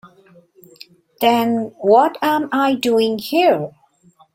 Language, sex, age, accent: English, female, 19-29, India and South Asia (India, Pakistan, Sri Lanka)